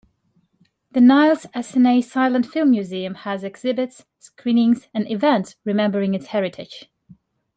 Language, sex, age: English, female, 19-29